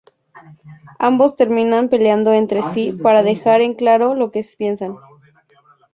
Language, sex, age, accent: Spanish, female, 19-29, México